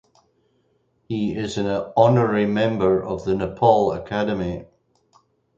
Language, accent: English, Scottish English